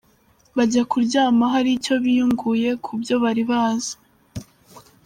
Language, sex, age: Kinyarwanda, female, under 19